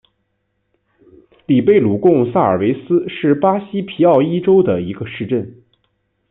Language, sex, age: Chinese, male, 19-29